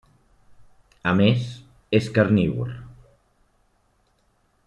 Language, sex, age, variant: Catalan, male, 40-49, Central